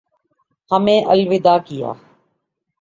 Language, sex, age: Urdu, male, 19-29